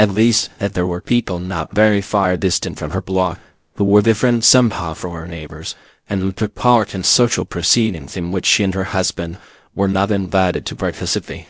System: TTS, VITS